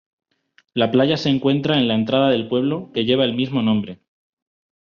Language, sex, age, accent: Spanish, male, 19-29, España: Centro-Sur peninsular (Madrid, Toledo, Castilla-La Mancha)